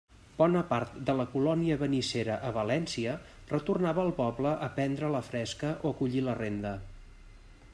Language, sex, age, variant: Catalan, male, 50-59, Central